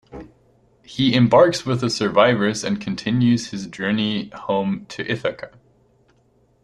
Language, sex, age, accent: English, male, 40-49, United States English